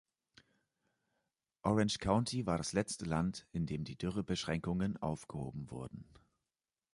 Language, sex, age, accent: German, male, 30-39, Deutschland Deutsch